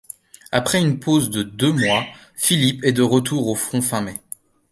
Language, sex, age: French, male, 19-29